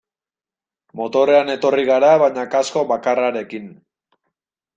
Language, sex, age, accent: Basque, male, 19-29, Mendebalekoa (Araba, Bizkaia, Gipuzkoako mendebaleko herri batzuk)